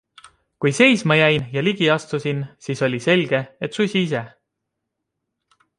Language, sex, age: Estonian, male, 30-39